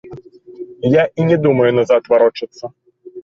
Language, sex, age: Belarusian, male, 19-29